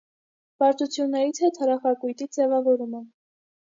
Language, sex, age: Armenian, female, 19-29